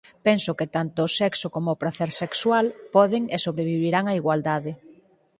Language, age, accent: Galician, 40-49, Oriental (común en zona oriental)